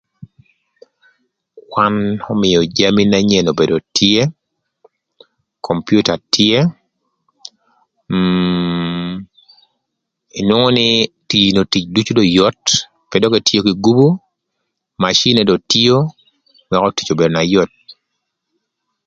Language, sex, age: Thur, male, 60-69